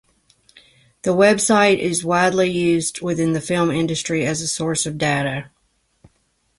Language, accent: English, United States English